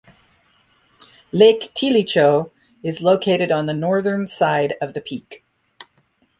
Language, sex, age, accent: English, female, 60-69, United States English